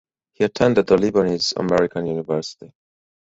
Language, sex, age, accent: English, male, 40-49, United States English